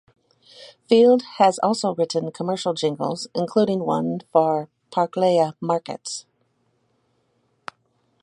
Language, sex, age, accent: English, female, 60-69, United States English